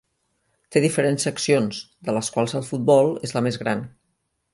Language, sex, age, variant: Catalan, female, 50-59, Central